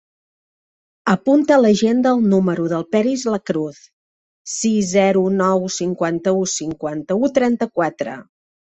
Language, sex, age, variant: Catalan, female, 50-59, Central